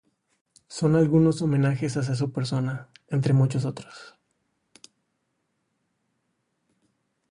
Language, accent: Spanish, México